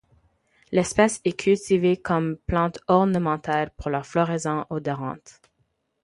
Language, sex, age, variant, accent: French, female, 19-29, Français d'Amérique du Nord, Français du Canada